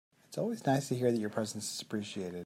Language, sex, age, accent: English, male, 30-39, United States English